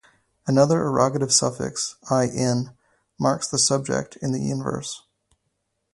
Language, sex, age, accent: English, male, 30-39, United States English